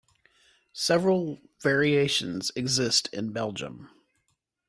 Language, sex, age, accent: English, male, 50-59, United States English